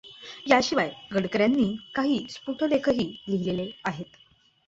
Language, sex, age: Marathi, female, 19-29